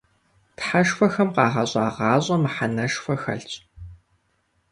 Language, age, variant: Kabardian, 19-29, Адыгэбзэ (Къэбэрдей, Кирил, Урысей)